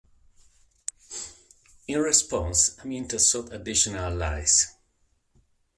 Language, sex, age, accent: English, male, 50-59, England English